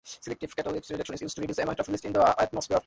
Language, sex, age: English, male, 19-29